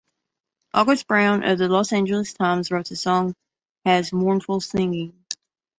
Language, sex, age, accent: English, female, 19-29, United States English